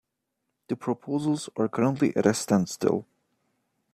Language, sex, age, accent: English, male, 19-29, United States English